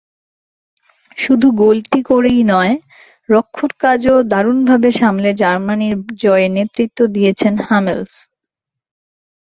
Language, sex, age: Bengali, female, 19-29